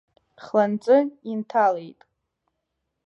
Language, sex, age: Abkhazian, female, under 19